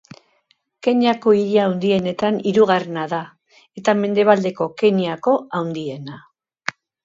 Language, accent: Basque, Mendebalekoa (Araba, Bizkaia, Gipuzkoako mendebaleko herri batzuk)